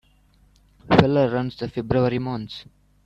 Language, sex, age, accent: English, male, 19-29, England English